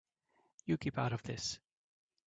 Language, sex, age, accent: English, male, 40-49, New Zealand English